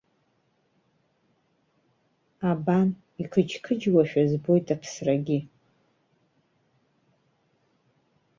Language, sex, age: Abkhazian, female, 40-49